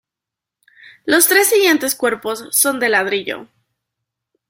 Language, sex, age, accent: Spanish, female, 19-29, México